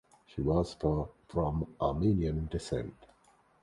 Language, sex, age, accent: English, male, 60-69, England English